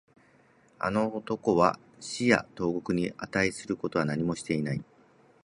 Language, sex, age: Japanese, male, 40-49